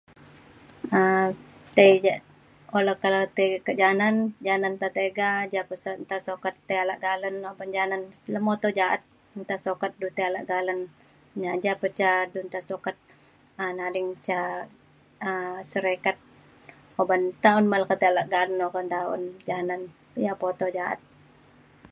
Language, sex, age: Mainstream Kenyah, female, 40-49